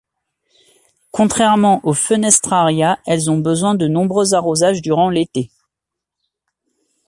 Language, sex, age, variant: French, male, 30-39, Français de métropole